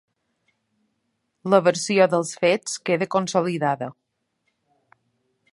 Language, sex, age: Catalan, female, 40-49